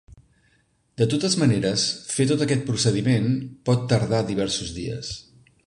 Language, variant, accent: Catalan, Central, central